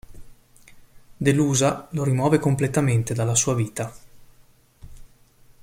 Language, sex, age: Italian, male, 40-49